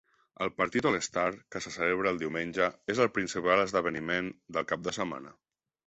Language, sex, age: Catalan, male, 30-39